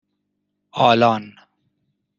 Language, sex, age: Persian, male, 50-59